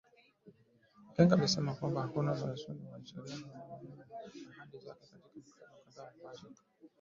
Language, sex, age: Swahili, male, 19-29